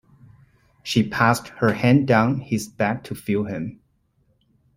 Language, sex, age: English, male, 40-49